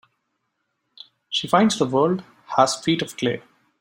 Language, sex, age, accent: English, male, 19-29, India and South Asia (India, Pakistan, Sri Lanka)